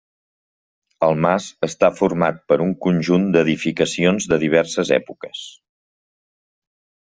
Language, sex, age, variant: Catalan, male, 40-49, Central